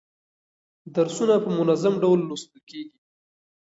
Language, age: Pashto, 19-29